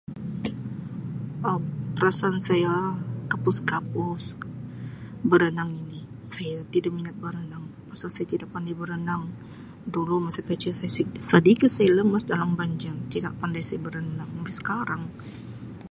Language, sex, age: Sabah Malay, female, 40-49